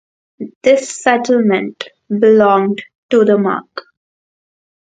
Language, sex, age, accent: English, female, under 19, India and South Asia (India, Pakistan, Sri Lanka)